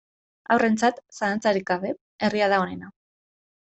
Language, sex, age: Basque, female, 19-29